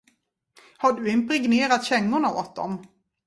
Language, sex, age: Swedish, female, 40-49